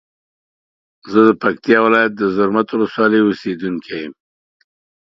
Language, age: Pashto, 50-59